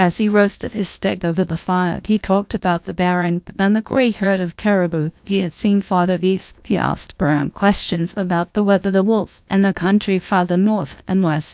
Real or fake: fake